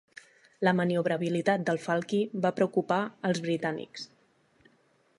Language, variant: Catalan, Nord-Occidental